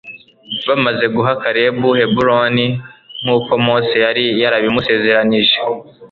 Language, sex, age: Kinyarwanda, male, 19-29